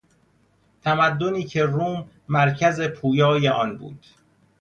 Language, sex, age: Persian, male, 30-39